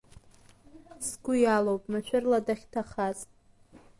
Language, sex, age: Abkhazian, female, under 19